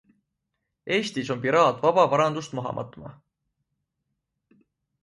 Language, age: Estonian, 19-29